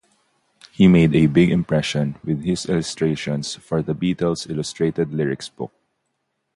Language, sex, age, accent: English, male, 19-29, Filipino